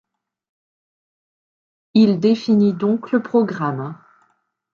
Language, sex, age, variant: French, female, 50-59, Français de métropole